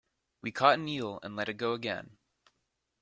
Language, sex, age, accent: English, male, under 19, United States English